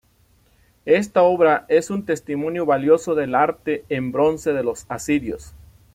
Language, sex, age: Spanish, male, 40-49